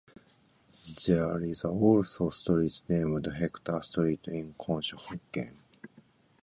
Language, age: English, 50-59